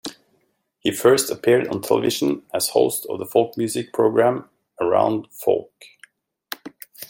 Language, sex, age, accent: English, male, 40-49, United States English